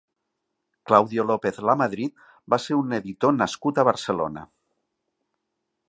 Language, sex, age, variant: Catalan, male, 40-49, Nord-Occidental